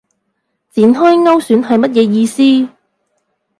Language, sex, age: Cantonese, female, 30-39